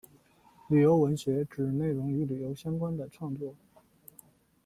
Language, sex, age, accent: Chinese, male, 19-29, 出生地：河北省